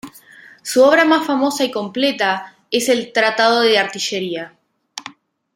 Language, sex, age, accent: Spanish, female, under 19, Rioplatense: Argentina, Uruguay, este de Bolivia, Paraguay